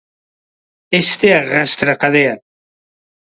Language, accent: Galician, Neofalante